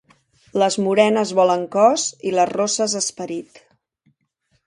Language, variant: Catalan, Central